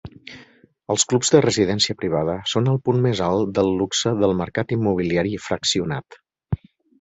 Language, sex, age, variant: Catalan, male, 40-49, Central